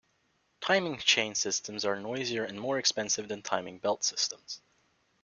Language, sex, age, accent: English, male, under 19, United States English